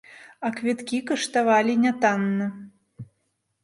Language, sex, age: Belarusian, female, 30-39